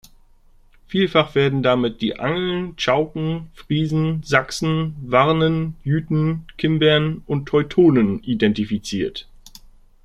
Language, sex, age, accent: German, male, 30-39, Deutschland Deutsch